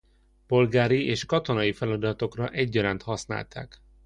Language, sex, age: Hungarian, male, 30-39